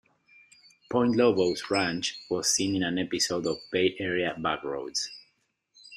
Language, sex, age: English, male, 30-39